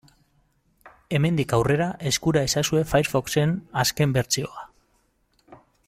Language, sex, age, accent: Basque, male, 30-39, Mendebalekoa (Araba, Bizkaia, Gipuzkoako mendebaleko herri batzuk)